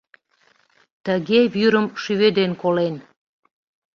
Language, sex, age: Mari, female, 40-49